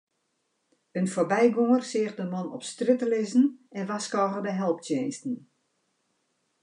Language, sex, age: Western Frisian, female, 50-59